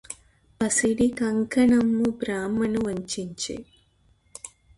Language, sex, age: Telugu, female, 30-39